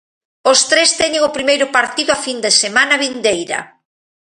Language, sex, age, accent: Galician, female, 40-49, Normativo (estándar)